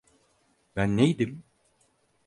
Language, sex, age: Turkish, male, 50-59